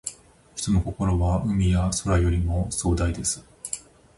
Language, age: Japanese, 30-39